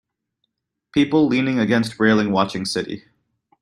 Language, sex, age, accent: English, male, 30-39, United States English